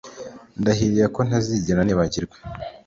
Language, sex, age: Kinyarwanda, male, 19-29